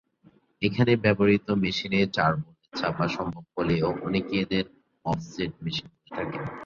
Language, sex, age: Bengali, male, 19-29